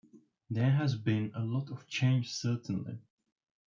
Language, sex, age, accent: English, male, 19-29, England English